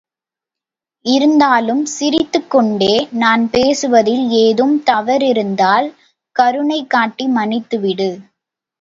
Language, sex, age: Tamil, female, under 19